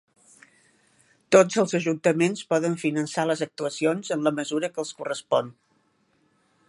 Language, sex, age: Catalan, female, 50-59